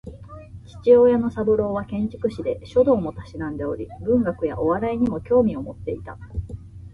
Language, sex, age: Japanese, female, 19-29